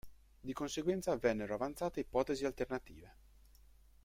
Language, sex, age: Italian, male, 40-49